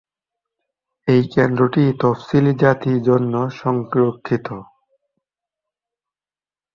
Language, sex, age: Bengali, male, 19-29